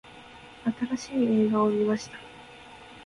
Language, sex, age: Japanese, female, 19-29